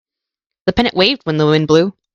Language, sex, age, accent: English, female, 19-29, United States English